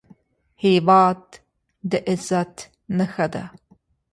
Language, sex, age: Pashto, female, 40-49